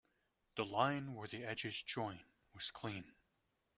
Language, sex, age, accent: English, male, 19-29, United States English